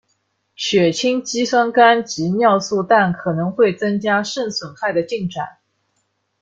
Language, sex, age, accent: Chinese, female, 19-29, 出生地：上海市